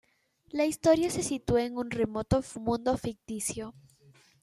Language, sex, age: Spanish, female, 19-29